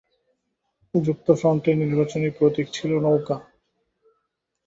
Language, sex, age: Bengali, male, 19-29